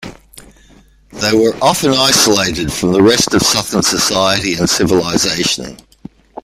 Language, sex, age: English, male, 60-69